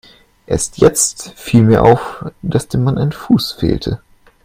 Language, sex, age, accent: German, male, 19-29, Deutschland Deutsch